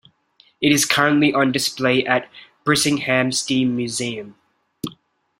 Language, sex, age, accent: English, male, 19-29, Australian English